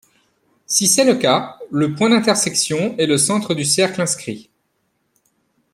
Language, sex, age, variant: French, male, 40-49, Français de métropole